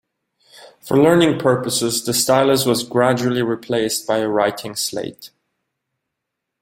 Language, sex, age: English, male, 30-39